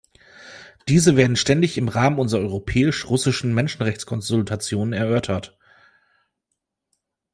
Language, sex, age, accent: German, male, 30-39, Deutschland Deutsch